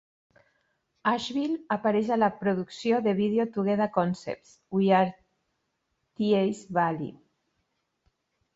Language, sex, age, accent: Catalan, female, 50-59, valencià